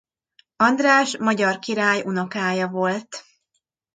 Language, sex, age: Hungarian, female, 30-39